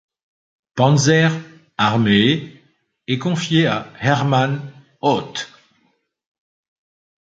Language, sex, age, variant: French, male, 50-59, Français de métropole